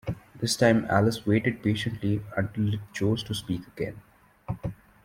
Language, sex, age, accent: English, male, 19-29, India and South Asia (India, Pakistan, Sri Lanka)